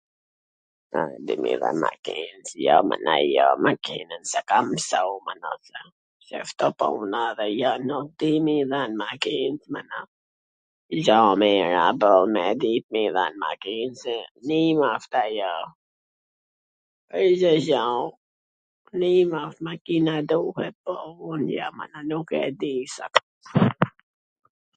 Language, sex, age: Gheg Albanian, female, 50-59